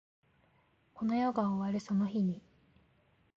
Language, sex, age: Japanese, female, 19-29